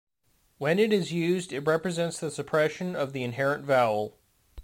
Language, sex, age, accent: English, male, 30-39, United States English